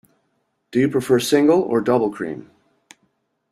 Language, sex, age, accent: English, male, 50-59, United States English